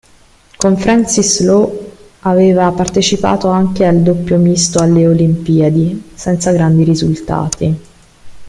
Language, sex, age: Italian, female, 30-39